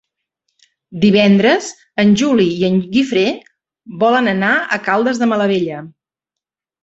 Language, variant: Catalan, Central